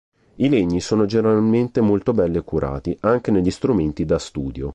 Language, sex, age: Italian, male, 30-39